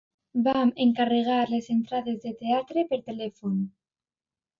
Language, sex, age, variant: Catalan, female, under 19, Alacantí